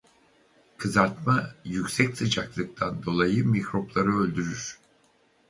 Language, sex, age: Turkish, male, 60-69